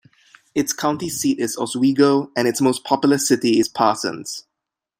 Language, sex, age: English, male, 30-39